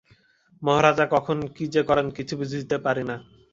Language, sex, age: Bengali, male, 19-29